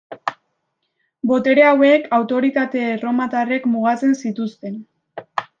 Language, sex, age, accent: Basque, female, under 19, Mendebalekoa (Araba, Bizkaia, Gipuzkoako mendebaleko herri batzuk)